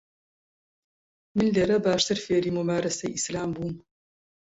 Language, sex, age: Central Kurdish, female, 50-59